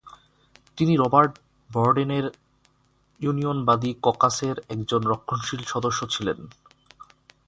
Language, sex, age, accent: Bengali, male, 19-29, Bengali